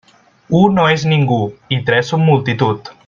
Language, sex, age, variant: Catalan, male, 19-29, Central